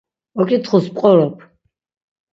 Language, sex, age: Laz, female, 60-69